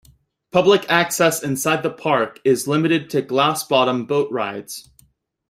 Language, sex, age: English, male, 19-29